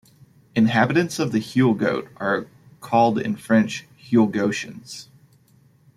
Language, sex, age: English, male, 30-39